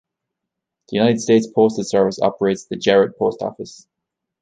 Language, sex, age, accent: English, male, 30-39, Irish English